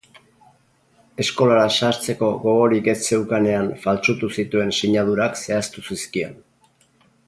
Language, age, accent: Basque, 60-69, Erdialdekoa edo Nafarra (Gipuzkoa, Nafarroa)